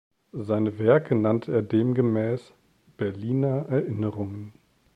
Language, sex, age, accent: German, male, 30-39, Deutschland Deutsch